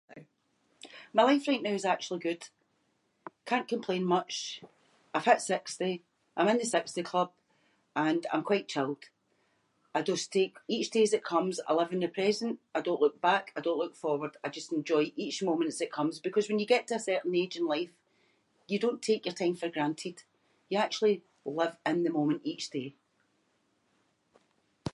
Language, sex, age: Scots, female, 60-69